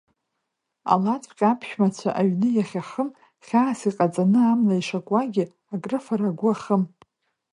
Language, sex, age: Abkhazian, female, 30-39